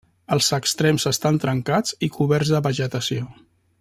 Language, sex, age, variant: Catalan, male, 50-59, Central